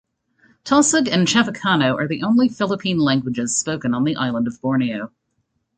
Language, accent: English, Canadian English